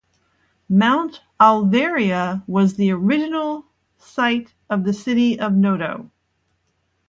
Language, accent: English, United States English